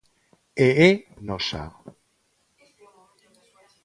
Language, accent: Galician, Neofalante